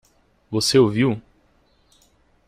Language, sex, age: Portuguese, male, 19-29